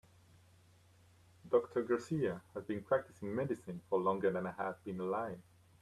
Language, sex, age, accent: English, male, 30-39, England English